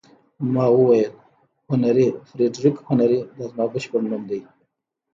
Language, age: Pashto, 30-39